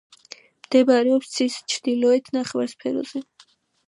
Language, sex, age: Georgian, female, 19-29